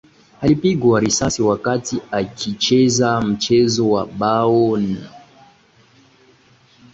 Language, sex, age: Swahili, male, 19-29